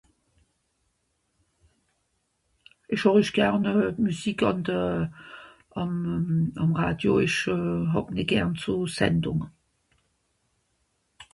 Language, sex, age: Swiss German, female, 60-69